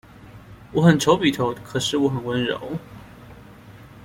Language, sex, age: Chinese, male, 19-29